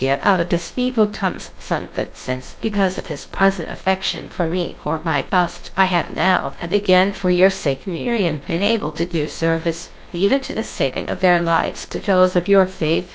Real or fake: fake